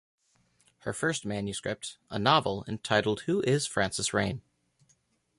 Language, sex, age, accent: English, male, 19-29, United States English